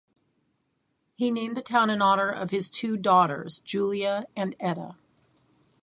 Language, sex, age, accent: English, female, 50-59, United States English